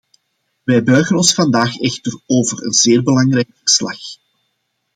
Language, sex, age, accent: Dutch, male, 40-49, Belgisch Nederlands